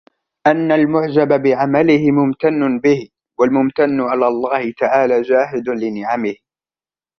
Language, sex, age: Arabic, male, 19-29